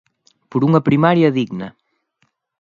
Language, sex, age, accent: Galician, male, 30-39, Normativo (estándar)